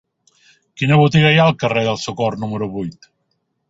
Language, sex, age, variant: Catalan, male, 50-59, Balear